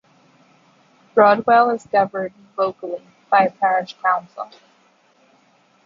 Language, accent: English, United States English